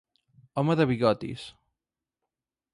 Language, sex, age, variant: Catalan, male, 19-29, Central